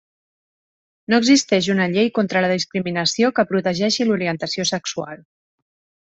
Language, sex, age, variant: Catalan, female, 30-39, Central